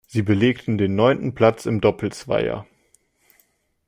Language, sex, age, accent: German, male, under 19, Deutschland Deutsch